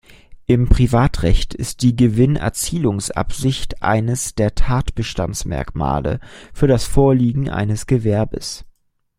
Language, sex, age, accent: German, male, 19-29, Deutschland Deutsch